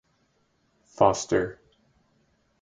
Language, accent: English, Canadian English